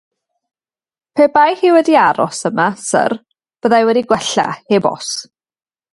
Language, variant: Welsh, Mid Wales